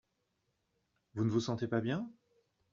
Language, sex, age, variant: French, male, 40-49, Français de métropole